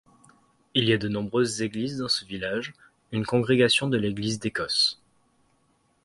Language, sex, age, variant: French, male, 19-29, Français de métropole